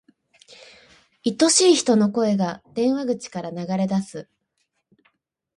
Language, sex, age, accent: Japanese, female, 19-29, 標準語